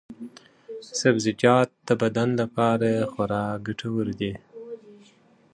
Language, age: Pashto, 30-39